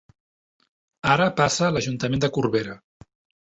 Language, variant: Catalan, Central